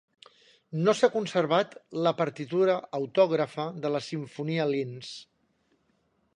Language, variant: Catalan, Central